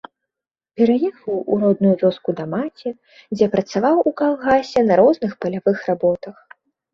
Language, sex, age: Belarusian, female, 19-29